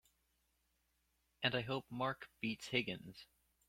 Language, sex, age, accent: English, male, 19-29, United States English